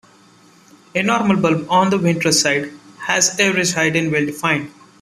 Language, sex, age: English, male, 19-29